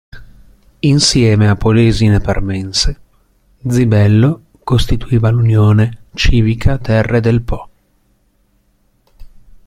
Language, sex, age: Italian, male, 30-39